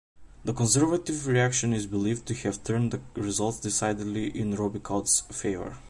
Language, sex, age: English, male, 19-29